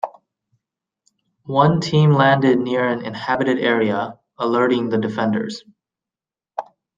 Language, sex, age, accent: English, male, 30-39, United States English